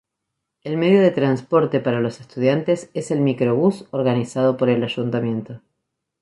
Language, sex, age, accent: Spanish, female, 50-59, Rioplatense: Argentina, Uruguay, este de Bolivia, Paraguay